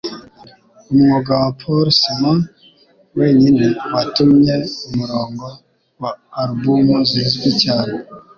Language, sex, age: Kinyarwanda, male, 19-29